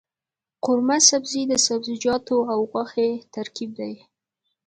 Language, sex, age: Pashto, female, 19-29